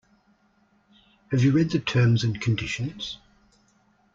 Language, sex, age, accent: English, male, 60-69, Australian English